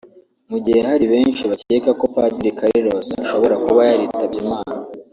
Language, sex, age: Kinyarwanda, male, under 19